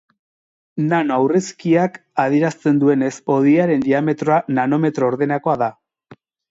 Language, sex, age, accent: Basque, male, 40-49, Erdialdekoa edo Nafarra (Gipuzkoa, Nafarroa)